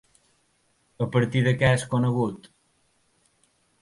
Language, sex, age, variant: Catalan, male, 19-29, Balear